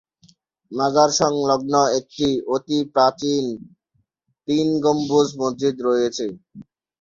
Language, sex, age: Bengali, male, 19-29